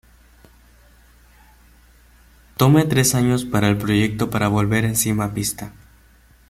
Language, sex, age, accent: Spanish, male, under 19, Caribe: Cuba, Venezuela, Puerto Rico, República Dominicana, Panamá, Colombia caribeña, México caribeño, Costa del golfo de México